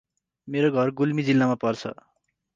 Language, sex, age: Nepali, male, 19-29